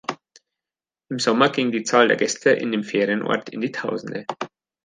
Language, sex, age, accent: German, male, 50-59, Deutschland Deutsch